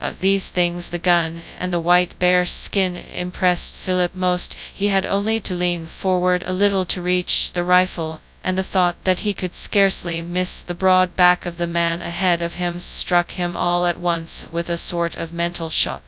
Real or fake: fake